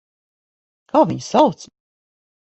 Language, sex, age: Latvian, female, 50-59